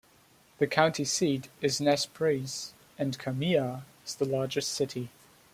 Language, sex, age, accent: English, male, 19-29, England English